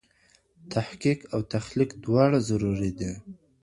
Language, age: Pashto, 19-29